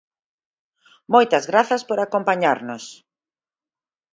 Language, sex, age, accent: Galician, female, 50-59, Normativo (estándar)